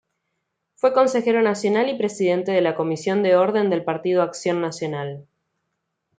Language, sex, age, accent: Spanish, female, 19-29, Rioplatense: Argentina, Uruguay, este de Bolivia, Paraguay